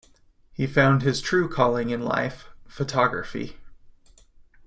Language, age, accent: English, 30-39, United States English